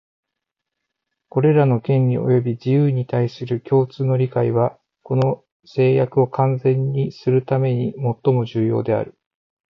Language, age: Japanese, 40-49